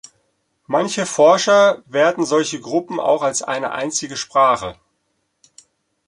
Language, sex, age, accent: German, male, 40-49, Deutschland Deutsch